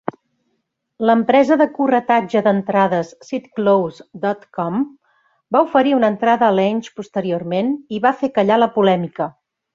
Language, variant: Catalan, Central